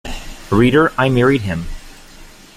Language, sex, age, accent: English, male, 40-49, United States English